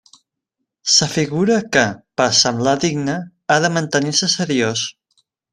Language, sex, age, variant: Catalan, male, 19-29, Central